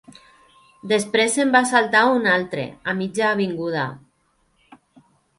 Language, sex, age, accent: Catalan, female, 30-39, valencià